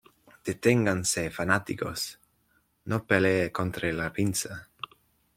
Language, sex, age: Spanish, male, 30-39